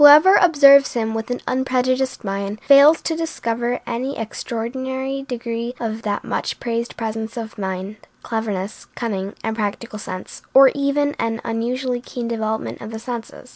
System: none